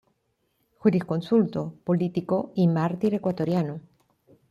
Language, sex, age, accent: Spanish, female, 60-69, Andino-Pacífico: Colombia, Perú, Ecuador, oeste de Bolivia y Venezuela andina